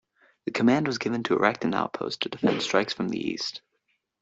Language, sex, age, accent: English, male, under 19, United States English